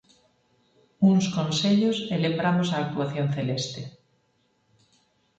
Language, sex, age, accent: Galician, female, 40-49, Normativo (estándar)